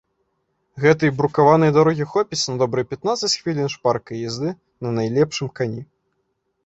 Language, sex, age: Belarusian, male, 19-29